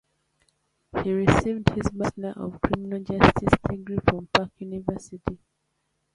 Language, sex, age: English, female, 19-29